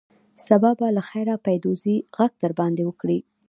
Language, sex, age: Pashto, female, 19-29